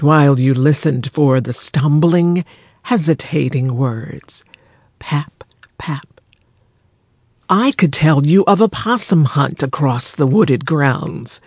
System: none